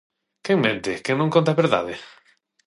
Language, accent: Galician, Central (gheada); Normativo (estándar); Neofalante